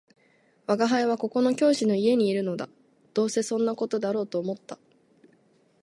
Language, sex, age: Japanese, female, 19-29